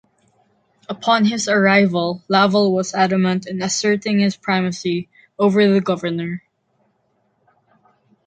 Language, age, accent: English, under 19, Filipino